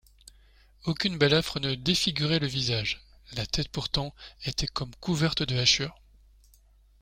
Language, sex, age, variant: French, male, 40-49, Français de métropole